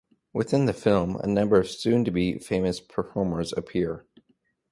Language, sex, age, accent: English, male, under 19, United States English